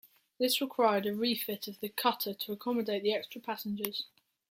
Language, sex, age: English, male, under 19